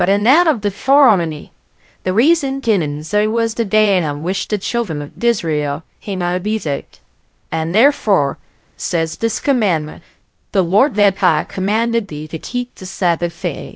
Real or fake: fake